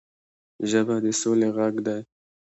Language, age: Pashto, 19-29